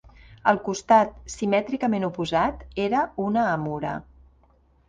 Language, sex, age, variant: Catalan, female, 50-59, Central